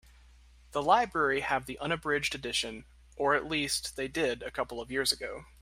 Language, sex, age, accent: English, male, 19-29, United States English